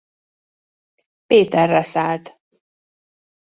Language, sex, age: Hungarian, female, 40-49